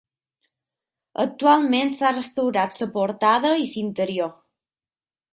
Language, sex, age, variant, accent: Catalan, female, 19-29, Balear, mallorquí